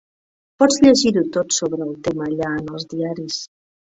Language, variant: Catalan, Central